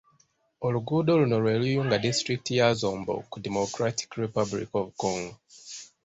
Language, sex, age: Ganda, male, 90+